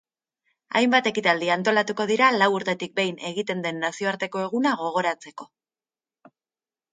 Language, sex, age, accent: Basque, female, 30-39, Erdialdekoa edo Nafarra (Gipuzkoa, Nafarroa)